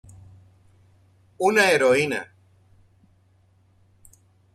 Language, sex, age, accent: Spanish, male, 40-49, Caribe: Cuba, Venezuela, Puerto Rico, República Dominicana, Panamá, Colombia caribeña, México caribeño, Costa del golfo de México